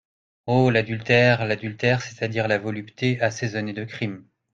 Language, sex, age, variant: French, male, 40-49, Français de métropole